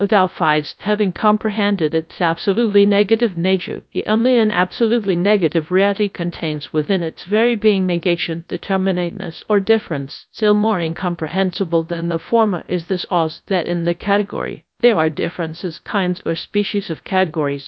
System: TTS, GradTTS